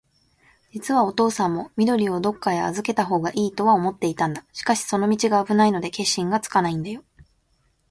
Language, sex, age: Japanese, female, 19-29